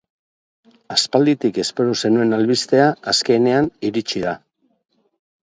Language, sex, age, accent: Basque, male, 50-59, Mendebalekoa (Araba, Bizkaia, Gipuzkoako mendebaleko herri batzuk)